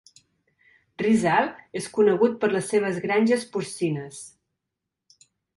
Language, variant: Catalan, Central